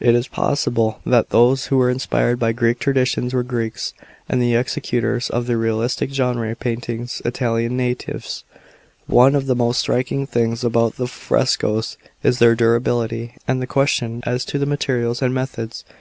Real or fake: real